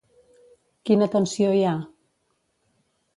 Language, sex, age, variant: Catalan, female, 50-59, Central